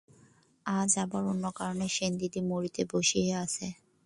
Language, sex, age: Bengali, female, 19-29